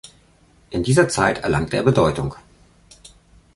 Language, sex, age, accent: German, male, 50-59, Deutschland Deutsch